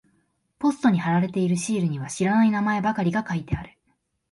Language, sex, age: Japanese, female, 19-29